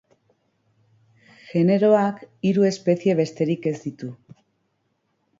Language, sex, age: Basque, female, 40-49